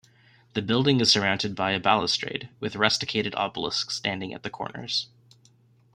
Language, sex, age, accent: English, male, 19-29, United States English